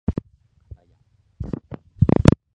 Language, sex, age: Japanese, male, 19-29